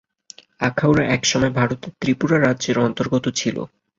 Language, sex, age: Bengali, male, 19-29